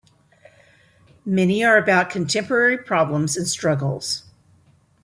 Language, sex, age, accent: English, female, 60-69, United States English